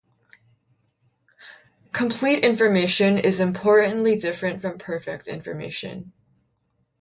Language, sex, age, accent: English, female, 19-29, Canadian English